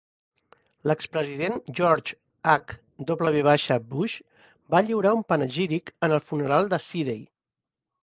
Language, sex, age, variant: Catalan, male, 50-59, Central